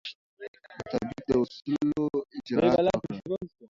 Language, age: Pashto, under 19